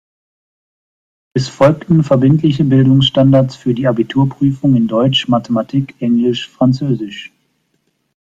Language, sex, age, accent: German, male, 30-39, Deutschland Deutsch